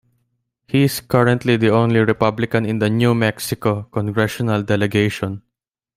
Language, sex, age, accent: English, male, under 19, Filipino